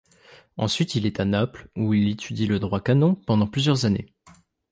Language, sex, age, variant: French, male, 19-29, Français de métropole